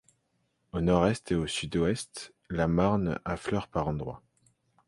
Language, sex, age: French, male, 19-29